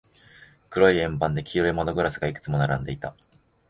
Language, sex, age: Japanese, male, 19-29